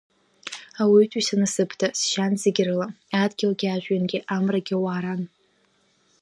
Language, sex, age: Abkhazian, female, under 19